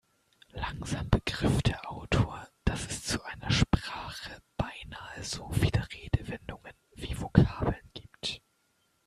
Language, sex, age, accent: German, male, 19-29, Deutschland Deutsch